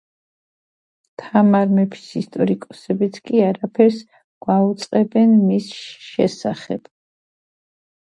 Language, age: Georgian, 40-49